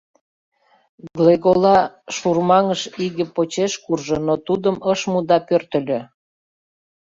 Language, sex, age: Mari, female, 40-49